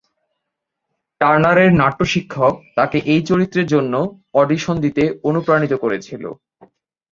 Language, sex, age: Bengali, male, 19-29